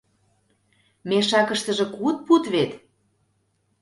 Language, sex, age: Mari, female, 30-39